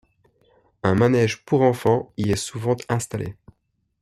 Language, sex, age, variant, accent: French, male, 19-29, Français d'Europe, Français de Belgique